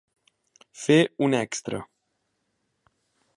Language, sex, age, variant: Catalan, male, under 19, Central